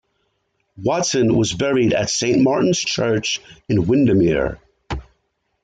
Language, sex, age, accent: English, male, 50-59, United States English